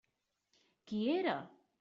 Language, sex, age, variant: Catalan, female, 30-39, Central